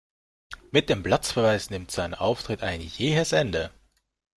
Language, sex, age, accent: German, male, 19-29, Österreichisches Deutsch